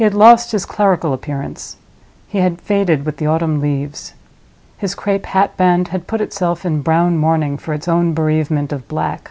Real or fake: real